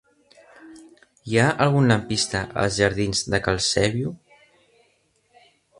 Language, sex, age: Catalan, male, under 19